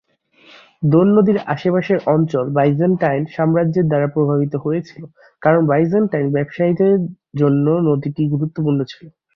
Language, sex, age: Bengali, male, 19-29